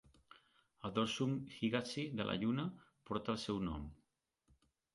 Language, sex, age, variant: Catalan, male, 40-49, Central